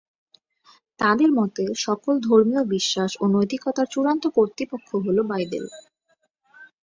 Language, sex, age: Bengali, female, 19-29